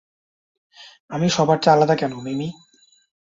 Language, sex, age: Bengali, male, 19-29